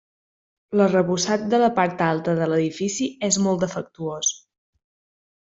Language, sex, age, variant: Catalan, female, 19-29, Central